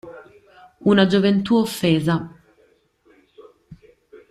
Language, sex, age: Italian, female, 30-39